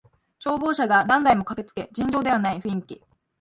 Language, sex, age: Japanese, female, under 19